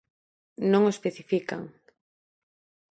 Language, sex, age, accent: Galician, female, 40-49, Normativo (estándar)